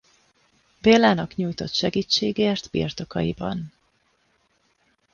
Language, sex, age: Hungarian, female, 30-39